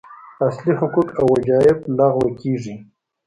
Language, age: Pashto, 40-49